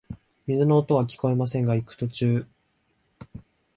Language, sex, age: Japanese, male, 19-29